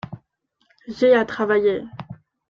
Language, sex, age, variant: French, female, 19-29, Français de métropole